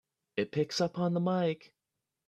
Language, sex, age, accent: English, male, under 19, United States English